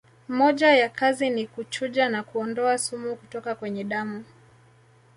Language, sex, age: Swahili, male, 30-39